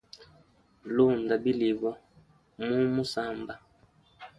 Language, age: Hemba, 19-29